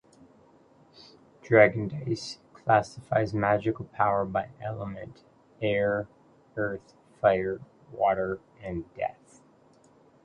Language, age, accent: English, 30-39, Canadian English